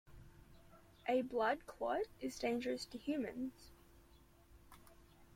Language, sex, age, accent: English, female, under 19, Australian English